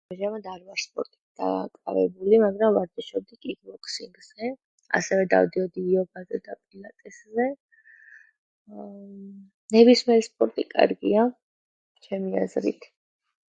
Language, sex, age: Georgian, female, 30-39